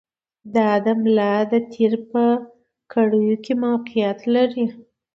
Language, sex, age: Pashto, female, 30-39